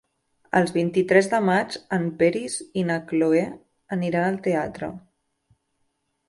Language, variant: Catalan, Central